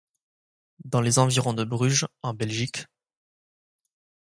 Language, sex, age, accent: French, male, under 19, Français du sud de la France